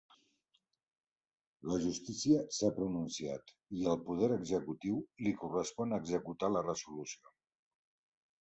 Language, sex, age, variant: Catalan, male, 60-69, Central